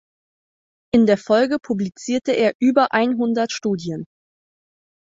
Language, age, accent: German, 19-29, Deutschland Deutsch